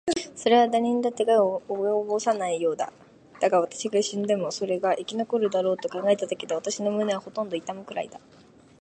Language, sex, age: Japanese, female, 19-29